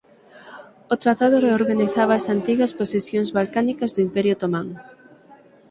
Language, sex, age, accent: Galician, female, 19-29, Atlántico (seseo e gheada); Normativo (estándar)